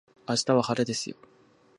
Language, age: Japanese, 19-29